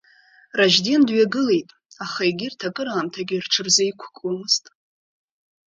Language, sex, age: Abkhazian, female, 30-39